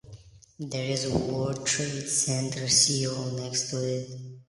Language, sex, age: English, male, 40-49